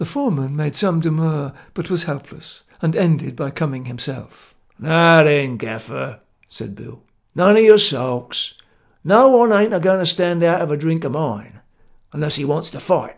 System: none